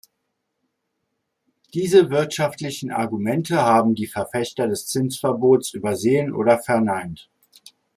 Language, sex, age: German, male, 40-49